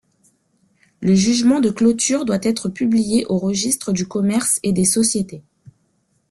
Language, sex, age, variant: French, female, 30-39, Français de métropole